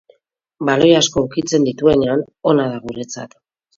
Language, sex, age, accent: Basque, female, 30-39, Mendebalekoa (Araba, Bizkaia, Gipuzkoako mendebaleko herri batzuk)